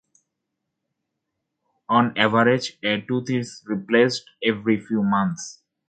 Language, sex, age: English, male, 30-39